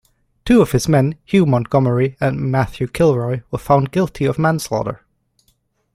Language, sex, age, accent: English, male, 19-29, England English